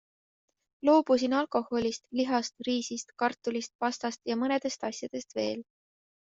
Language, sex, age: Estonian, female, 19-29